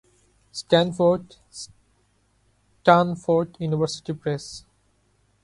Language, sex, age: Bengali, male, 19-29